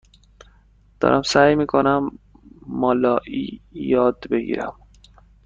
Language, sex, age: Persian, male, 19-29